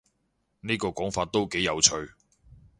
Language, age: Cantonese, 40-49